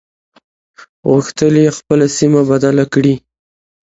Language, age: Pashto, 19-29